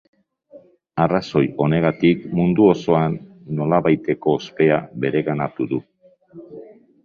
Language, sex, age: Basque, male, 60-69